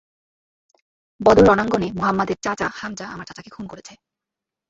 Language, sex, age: Bengali, female, 19-29